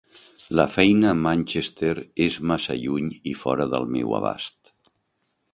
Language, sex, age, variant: Catalan, male, 60-69, Central